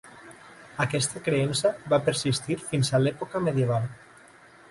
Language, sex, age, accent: Catalan, male, 30-39, valencià